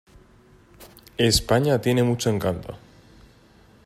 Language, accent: Spanish, España: Norte peninsular (Asturias, Castilla y León, Cantabria, País Vasco, Navarra, Aragón, La Rioja, Guadalajara, Cuenca)